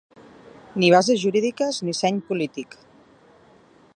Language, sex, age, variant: Catalan, female, 40-49, Central